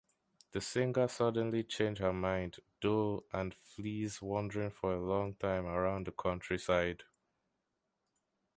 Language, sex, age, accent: English, male, 19-29, Southern African (South Africa, Zimbabwe, Namibia)